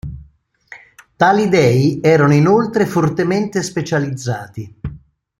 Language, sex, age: Italian, male, 60-69